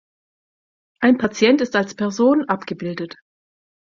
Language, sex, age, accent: German, female, 50-59, Deutschland Deutsch